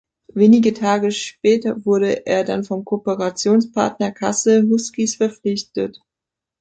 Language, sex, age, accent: German, female, 19-29, Deutschland Deutsch